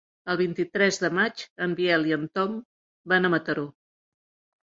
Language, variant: Catalan, Central